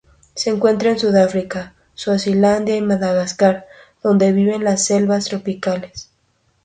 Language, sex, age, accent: Spanish, female, 19-29, México